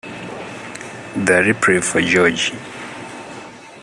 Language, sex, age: English, male, 19-29